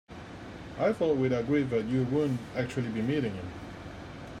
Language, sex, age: English, male, 30-39